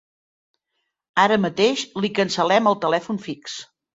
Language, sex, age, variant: Catalan, female, 60-69, Central